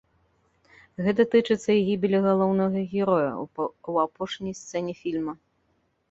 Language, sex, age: Belarusian, female, 40-49